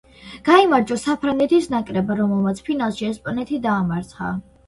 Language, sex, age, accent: Georgian, female, under 19, მშვიდი